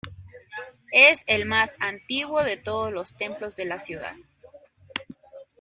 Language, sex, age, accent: Spanish, female, 30-39, México